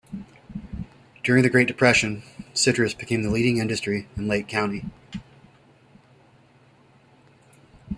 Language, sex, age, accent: English, male, 40-49, United States English